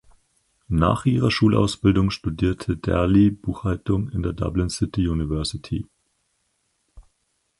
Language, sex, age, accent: German, male, 19-29, Deutschland Deutsch